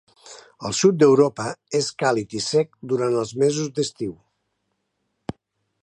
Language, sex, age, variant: Catalan, male, 60-69, Nord-Occidental